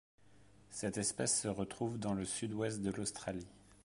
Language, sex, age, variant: French, male, 30-39, Français de métropole